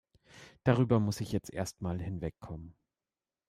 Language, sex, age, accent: German, male, 30-39, Deutschland Deutsch